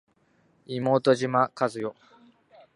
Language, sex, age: Japanese, male, under 19